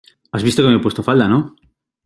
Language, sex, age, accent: Spanish, male, 30-39, España: Norte peninsular (Asturias, Castilla y León, Cantabria, País Vasco, Navarra, Aragón, La Rioja, Guadalajara, Cuenca)